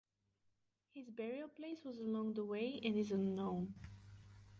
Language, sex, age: English, female, 19-29